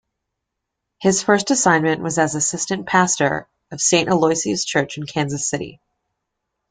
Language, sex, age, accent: English, female, 19-29, United States English